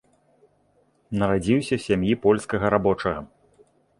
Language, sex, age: Belarusian, male, 30-39